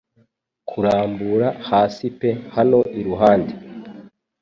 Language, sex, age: Kinyarwanda, male, 19-29